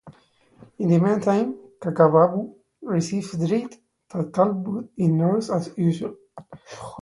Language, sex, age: English, male, 19-29